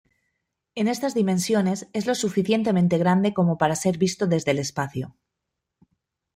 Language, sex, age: Spanish, female, 30-39